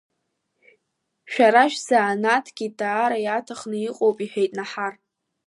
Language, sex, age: Abkhazian, female, under 19